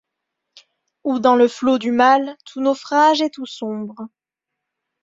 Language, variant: French, Français de métropole